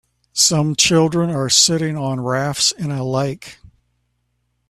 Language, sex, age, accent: English, male, 70-79, United States English